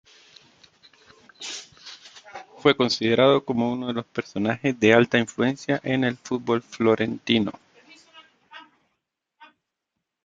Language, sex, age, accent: Spanish, male, 30-39, Caribe: Cuba, Venezuela, Puerto Rico, República Dominicana, Panamá, Colombia caribeña, México caribeño, Costa del golfo de México